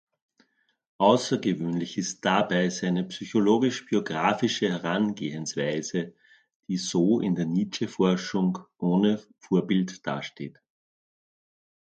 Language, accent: German, Österreichisches Deutsch